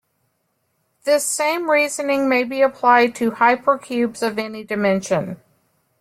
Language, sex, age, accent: English, female, 50-59, United States English